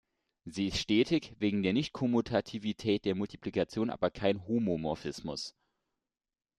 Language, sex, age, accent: German, male, 19-29, Deutschland Deutsch